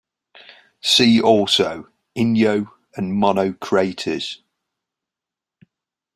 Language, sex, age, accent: English, male, 19-29, England English